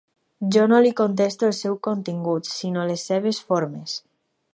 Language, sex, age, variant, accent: Catalan, female, under 19, Alacantí, valencià